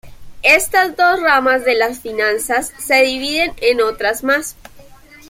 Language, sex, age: Spanish, female, 19-29